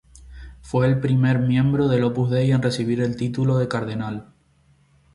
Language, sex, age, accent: Spanish, male, 19-29, España: Islas Canarias